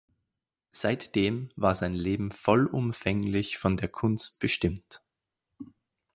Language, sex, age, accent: German, male, 19-29, Österreichisches Deutsch